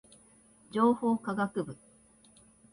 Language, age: Japanese, 40-49